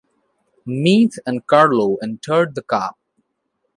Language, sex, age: English, male, 19-29